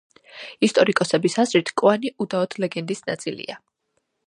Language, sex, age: Georgian, female, 19-29